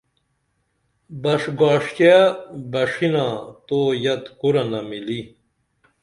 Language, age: Dameli, 40-49